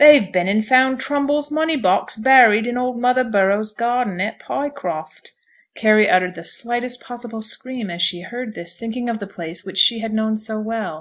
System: none